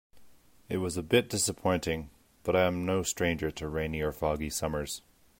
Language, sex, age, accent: English, male, 30-39, United States English